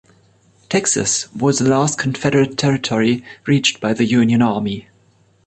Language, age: English, 30-39